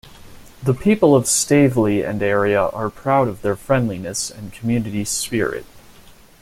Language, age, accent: English, 19-29, United States English